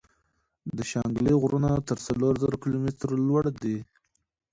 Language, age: Pashto, 19-29